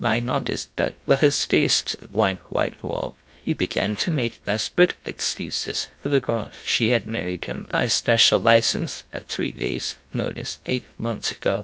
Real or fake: fake